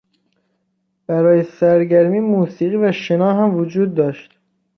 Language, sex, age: Persian, male, 19-29